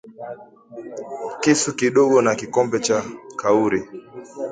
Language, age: Swahili, 19-29